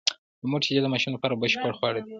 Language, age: Pashto, 19-29